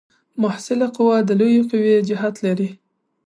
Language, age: Pashto, 19-29